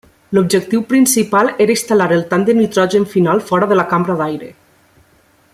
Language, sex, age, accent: Catalan, female, 30-39, valencià